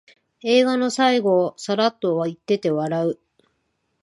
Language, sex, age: Japanese, female, 40-49